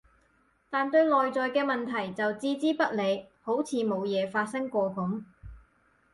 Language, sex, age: Cantonese, female, 30-39